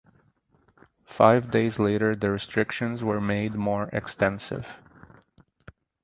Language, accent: English, United States English